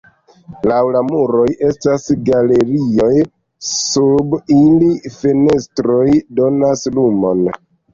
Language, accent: Esperanto, Internacia